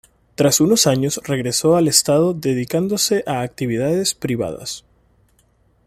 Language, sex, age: Spanish, male, 30-39